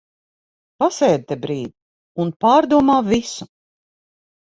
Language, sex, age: Latvian, female, 50-59